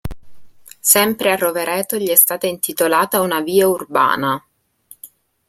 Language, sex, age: Italian, female, 19-29